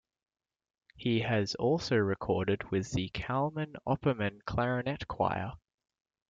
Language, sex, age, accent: English, male, 19-29, Australian English